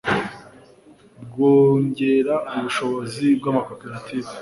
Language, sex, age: Kinyarwanda, male, 19-29